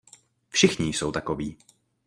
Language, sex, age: Czech, male, 19-29